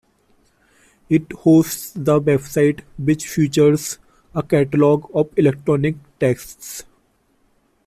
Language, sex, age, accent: English, male, 19-29, India and South Asia (India, Pakistan, Sri Lanka)